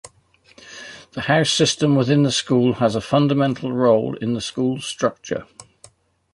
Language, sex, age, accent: English, male, 60-69, England English